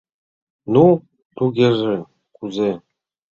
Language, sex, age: Mari, male, 40-49